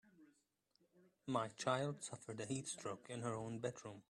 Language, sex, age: English, male, 30-39